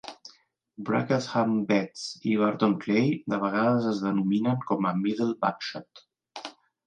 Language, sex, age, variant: Catalan, male, 40-49, Central